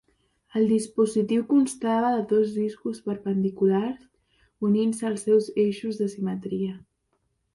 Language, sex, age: Catalan, female, under 19